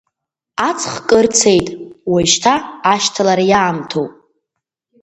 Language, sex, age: Abkhazian, female, under 19